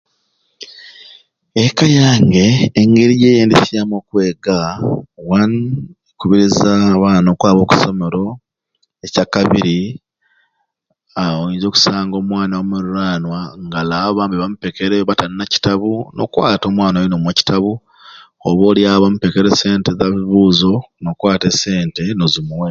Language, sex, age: Ruuli, male, 30-39